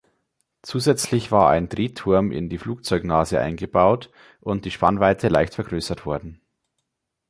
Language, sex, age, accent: German, male, 19-29, Deutschland Deutsch